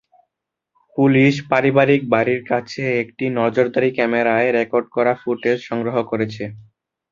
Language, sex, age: Bengali, male, 19-29